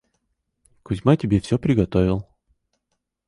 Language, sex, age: Russian, male, 30-39